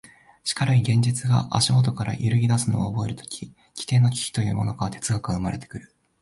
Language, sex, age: Japanese, male, 19-29